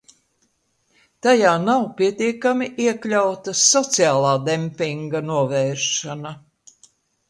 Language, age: Latvian, 80-89